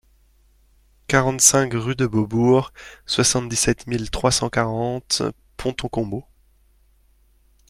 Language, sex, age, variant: French, male, 30-39, Français de métropole